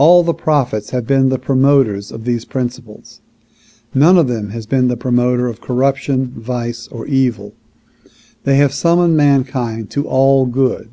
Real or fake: real